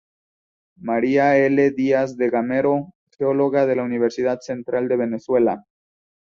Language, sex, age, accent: Spanish, male, 19-29, México